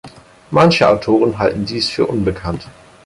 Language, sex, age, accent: German, male, under 19, Deutschland Deutsch